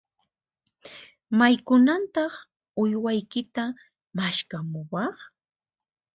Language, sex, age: Puno Quechua, female, 30-39